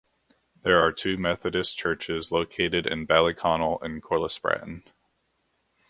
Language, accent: English, United States English